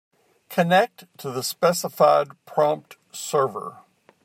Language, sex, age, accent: English, male, 60-69, United States English